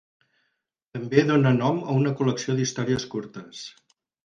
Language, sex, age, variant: Catalan, male, 60-69, Central